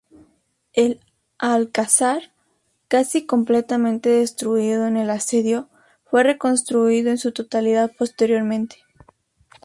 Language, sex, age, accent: Spanish, female, 19-29, México